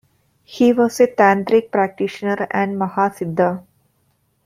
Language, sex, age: English, female, 40-49